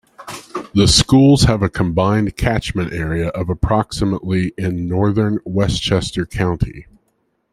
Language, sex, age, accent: English, male, 30-39, United States English